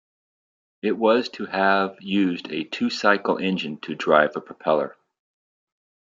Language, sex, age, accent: English, male, 50-59, United States English